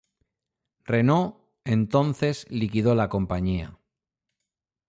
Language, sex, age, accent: Spanish, male, 50-59, España: Norte peninsular (Asturias, Castilla y León, Cantabria, País Vasco, Navarra, Aragón, La Rioja, Guadalajara, Cuenca)